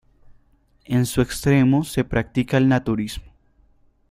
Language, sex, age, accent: Spanish, male, under 19, Andino-Pacífico: Colombia, Perú, Ecuador, oeste de Bolivia y Venezuela andina